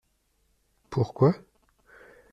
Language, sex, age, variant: French, male, 30-39, Français de métropole